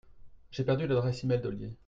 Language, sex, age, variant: French, male, 30-39, Français de métropole